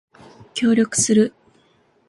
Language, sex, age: Japanese, female, 19-29